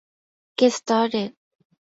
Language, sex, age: English, female, under 19